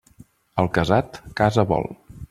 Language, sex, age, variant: Catalan, male, 30-39, Central